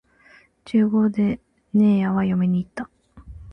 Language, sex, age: Japanese, female, 19-29